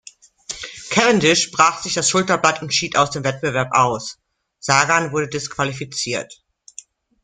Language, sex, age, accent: German, female, 50-59, Deutschland Deutsch